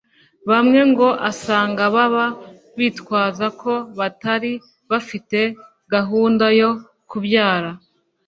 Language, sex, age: Kinyarwanda, female, 19-29